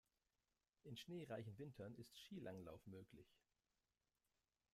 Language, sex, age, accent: German, male, 30-39, Deutschland Deutsch